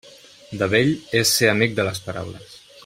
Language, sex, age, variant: Catalan, male, 30-39, Central